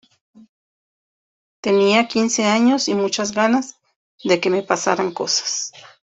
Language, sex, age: Spanish, female, 40-49